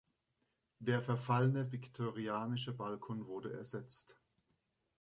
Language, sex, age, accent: German, male, 30-39, Deutschland Deutsch